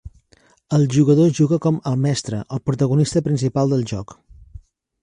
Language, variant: Catalan, Central